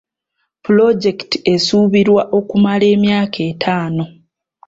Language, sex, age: Ganda, female, 19-29